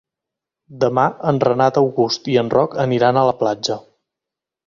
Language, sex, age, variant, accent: Catalan, male, 19-29, Central, central